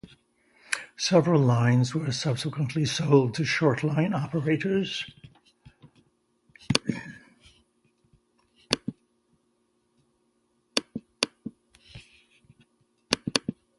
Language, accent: English, United States English